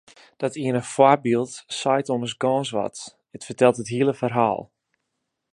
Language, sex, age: Western Frisian, male, 19-29